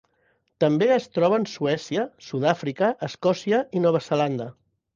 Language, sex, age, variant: Catalan, male, 50-59, Central